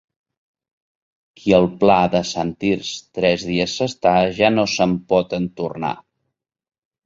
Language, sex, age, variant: Catalan, male, 40-49, Nord-Occidental